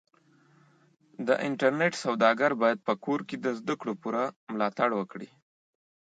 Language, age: Pashto, 19-29